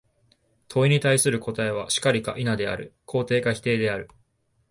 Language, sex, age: Japanese, male, 19-29